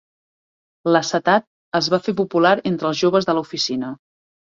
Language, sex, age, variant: Catalan, female, 40-49, Central